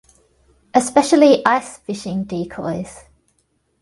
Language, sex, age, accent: English, female, 30-39, Australian English